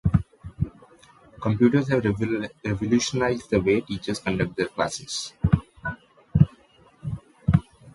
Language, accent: English, India and South Asia (India, Pakistan, Sri Lanka)